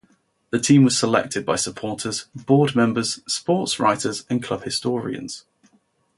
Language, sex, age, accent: English, male, 19-29, England English